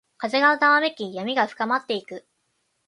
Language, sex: Japanese, female